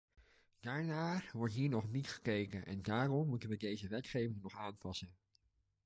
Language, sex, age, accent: Dutch, male, 30-39, Nederlands Nederlands